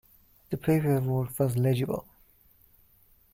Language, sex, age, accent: English, male, 19-29, United States English